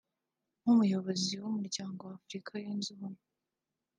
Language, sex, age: Kinyarwanda, female, under 19